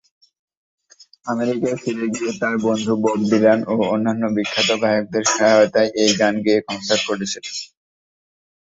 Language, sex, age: Bengali, male, 19-29